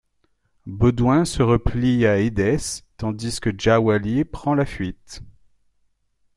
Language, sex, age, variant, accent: French, male, 40-49, Français des départements et régions d'outre-mer, Français de La Réunion